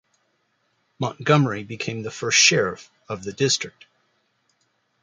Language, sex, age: English, male, 50-59